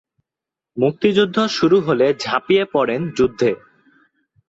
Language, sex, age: Bengali, male, 19-29